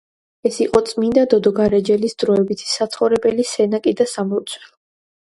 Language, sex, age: Georgian, female, under 19